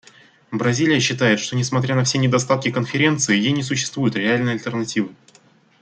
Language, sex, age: Russian, male, 19-29